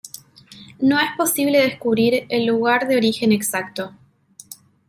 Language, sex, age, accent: Spanish, female, 19-29, Rioplatense: Argentina, Uruguay, este de Bolivia, Paraguay